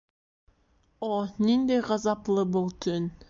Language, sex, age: Bashkir, female, 19-29